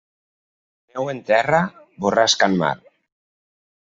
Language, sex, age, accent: Catalan, male, 40-49, valencià